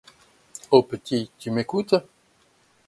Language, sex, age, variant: French, male, 60-69, Français de métropole